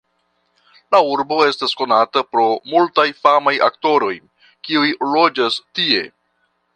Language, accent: Esperanto, Internacia